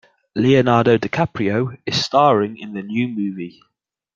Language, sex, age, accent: English, male, 19-29, England English